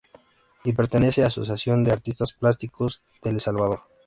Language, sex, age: Spanish, male, 19-29